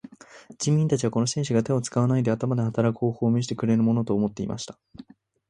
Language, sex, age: Japanese, male, 19-29